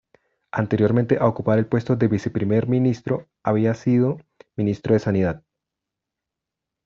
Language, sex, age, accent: Spanish, male, 30-39, Andino-Pacífico: Colombia, Perú, Ecuador, oeste de Bolivia y Venezuela andina